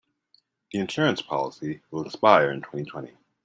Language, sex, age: English, male, 30-39